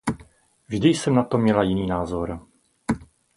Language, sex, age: Czech, male, 50-59